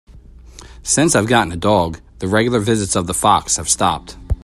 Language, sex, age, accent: English, male, 30-39, United States English